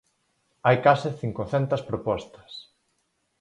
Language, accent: Galician, Normativo (estándar)